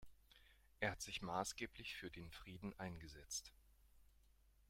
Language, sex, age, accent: German, male, 40-49, Deutschland Deutsch